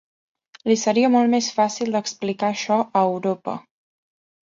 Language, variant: Catalan, Central